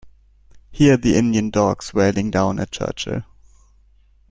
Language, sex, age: English, male, under 19